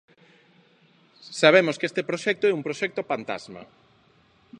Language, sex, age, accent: Galician, male, 30-39, Neofalante